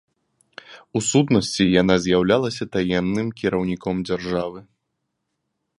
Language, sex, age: Belarusian, male, 19-29